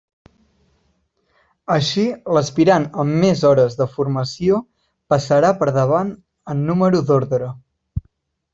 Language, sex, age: Catalan, male, under 19